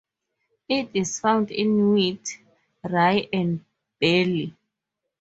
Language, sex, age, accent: English, female, 30-39, Southern African (South Africa, Zimbabwe, Namibia)